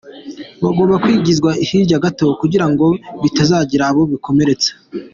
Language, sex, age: Kinyarwanda, male, 19-29